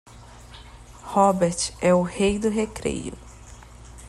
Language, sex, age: Portuguese, female, 30-39